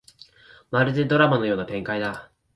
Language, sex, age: Japanese, male, 19-29